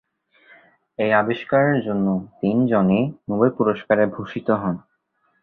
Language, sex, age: Bengali, male, 19-29